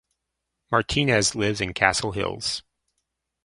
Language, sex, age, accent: English, male, 30-39, United States English